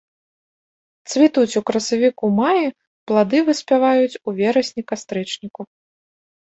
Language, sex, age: Belarusian, female, 19-29